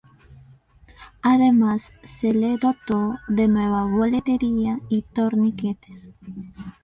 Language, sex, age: Spanish, female, under 19